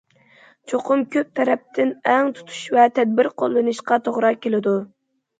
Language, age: Uyghur, under 19